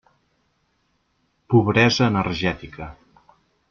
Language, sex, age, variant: Catalan, male, 40-49, Central